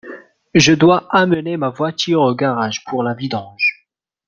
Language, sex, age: French, male, 19-29